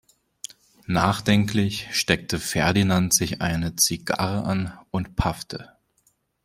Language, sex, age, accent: German, male, 19-29, Deutschland Deutsch